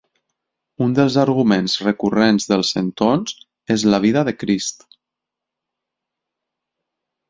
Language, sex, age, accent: Catalan, male, 30-39, valencià